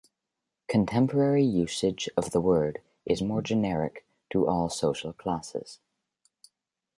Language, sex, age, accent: English, male, under 19, Canadian English